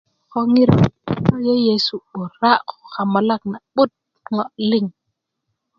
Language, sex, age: Kuku, female, 30-39